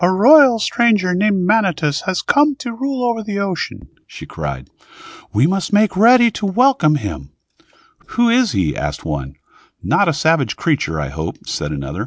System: none